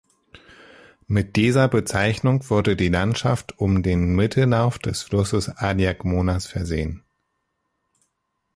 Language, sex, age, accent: German, male, 30-39, Deutschland Deutsch